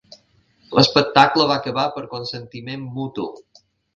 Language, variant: Catalan, Balear